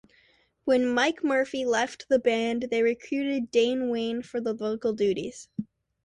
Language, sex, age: English, female, under 19